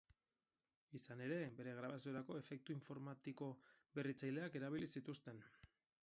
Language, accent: Basque, Erdialdekoa edo Nafarra (Gipuzkoa, Nafarroa)